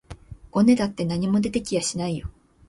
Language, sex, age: Japanese, female, 19-29